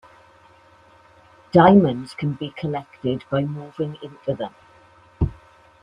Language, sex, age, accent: English, female, 60-69, Welsh English